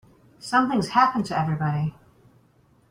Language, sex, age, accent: English, female, 50-59, United States English